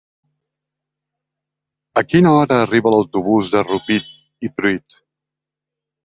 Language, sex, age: Catalan, female, 50-59